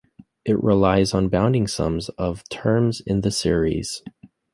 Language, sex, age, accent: English, male, 30-39, United States English